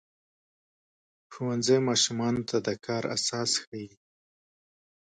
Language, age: Pashto, 19-29